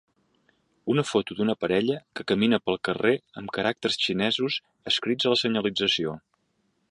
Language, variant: Catalan, Central